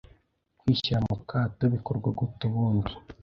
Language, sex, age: Kinyarwanda, male, under 19